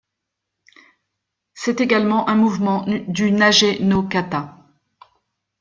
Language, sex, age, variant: French, female, 50-59, Français de métropole